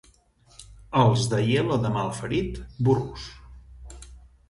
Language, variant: Catalan, Central